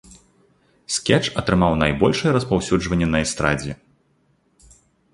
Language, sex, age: Belarusian, male, 30-39